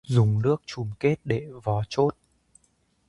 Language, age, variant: Vietnamese, 19-29, Hà Nội